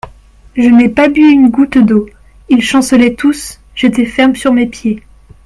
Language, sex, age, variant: French, female, 19-29, Français de métropole